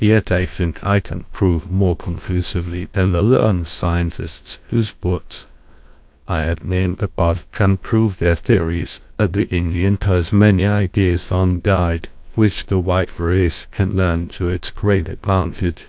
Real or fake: fake